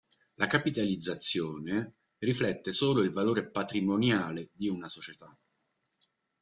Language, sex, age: Italian, male, 50-59